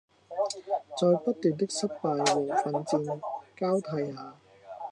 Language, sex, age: Cantonese, male, 19-29